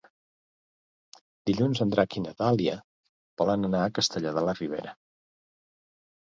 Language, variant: Catalan, Central